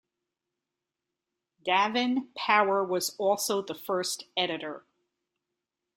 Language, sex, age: English, female, 50-59